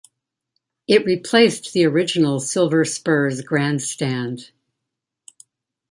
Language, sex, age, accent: English, female, 60-69, United States English